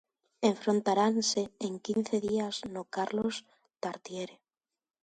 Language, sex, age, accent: Galician, female, 19-29, Normativo (estándar)